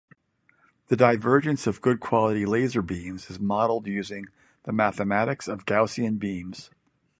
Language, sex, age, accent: English, male, 60-69, United States English